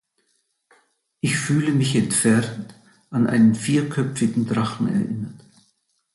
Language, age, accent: German, 70-79, Deutschland Deutsch